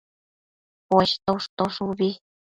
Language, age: Matsés, 30-39